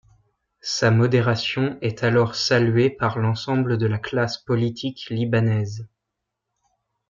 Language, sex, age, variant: French, male, 19-29, Français de métropole